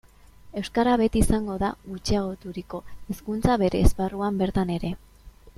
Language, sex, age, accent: Basque, female, 19-29, Mendebalekoa (Araba, Bizkaia, Gipuzkoako mendebaleko herri batzuk)